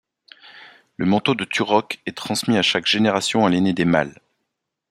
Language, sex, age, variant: French, male, 40-49, Français de métropole